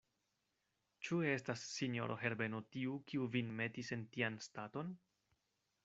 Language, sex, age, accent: Esperanto, male, 19-29, Internacia